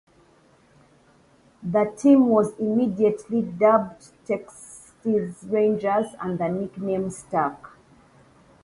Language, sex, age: English, female, 30-39